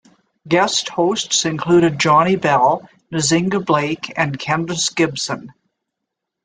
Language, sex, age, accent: English, female, 60-69, Canadian English